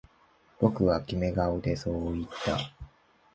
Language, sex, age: Japanese, male, 19-29